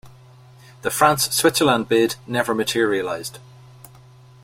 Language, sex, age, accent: English, male, 50-59, Irish English